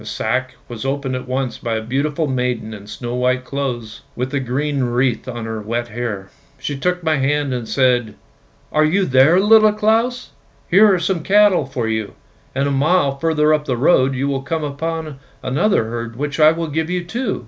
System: none